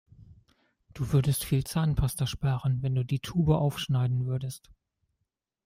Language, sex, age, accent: German, male, 30-39, Deutschland Deutsch